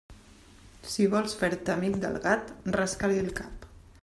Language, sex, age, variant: Catalan, female, 30-39, Central